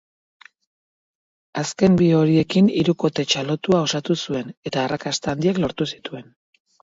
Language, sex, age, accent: Basque, female, 40-49, Mendebalekoa (Araba, Bizkaia, Gipuzkoako mendebaleko herri batzuk)